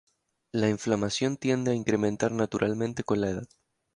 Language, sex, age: Spanish, male, 19-29